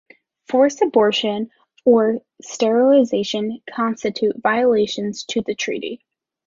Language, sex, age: English, female, 19-29